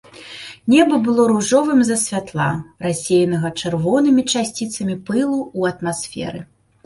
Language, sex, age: Belarusian, female, 30-39